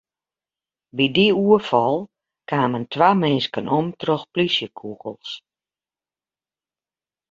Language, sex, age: Western Frisian, female, 50-59